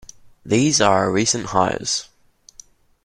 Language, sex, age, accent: English, male, under 19, Australian English